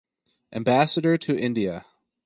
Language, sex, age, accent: English, male, 30-39, United States English